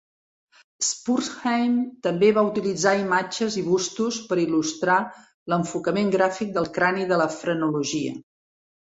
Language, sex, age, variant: Catalan, female, 70-79, Central